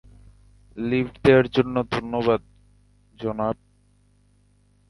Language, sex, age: Bengali, male, 19-29